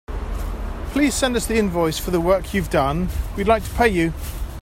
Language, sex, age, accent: English, male, 50-59, England English